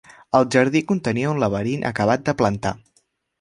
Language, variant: Catalan, Central